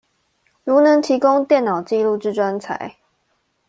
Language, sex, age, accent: Chinese, female, 19-29, 出生地：宜蘭縣